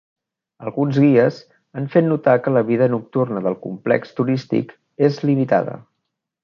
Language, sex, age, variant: Catalan, male, 40-49, Central